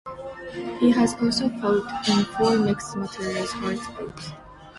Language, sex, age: English, female, 19-29